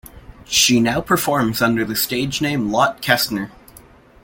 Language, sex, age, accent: English, male, under 19, Canadian English